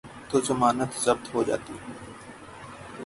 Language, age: Urdu, 19-29